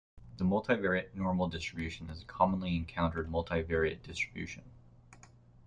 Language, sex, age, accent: English, male, 30-39, United States English